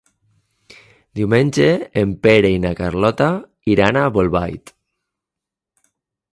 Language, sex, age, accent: Catalan, male, 40-49, valencià